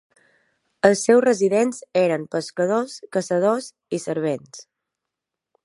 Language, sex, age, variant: Catalan, female, 19-29, Balear